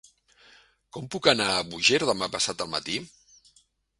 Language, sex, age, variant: Catalan, male, 50-59, Central